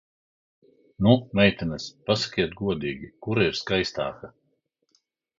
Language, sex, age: Latvian, male, 40-49